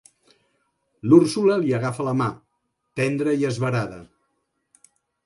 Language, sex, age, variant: Catalan, male, 60-69, Central